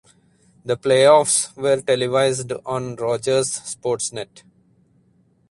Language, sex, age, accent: English, male, 30-39, India and South Asia (India, Pakistan, Sri Lanka)